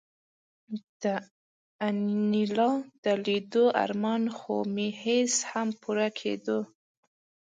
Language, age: Pashto, 19-29